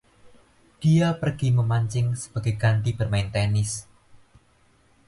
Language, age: Indonesian, 19-29